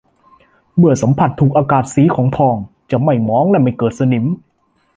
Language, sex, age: Thai, male, 19-29